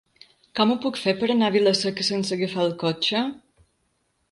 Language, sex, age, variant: Catalan, female, 50-59, Balear